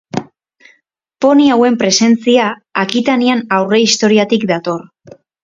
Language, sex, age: Basque, female, 19-29